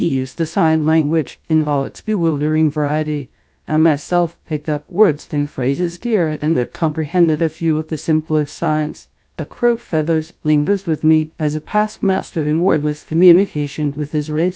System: TTS, GlowTTS